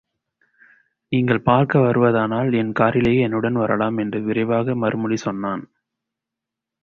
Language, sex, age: Tamil, male, 30-39